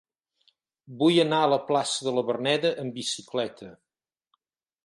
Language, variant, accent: Catalan, Central, Girona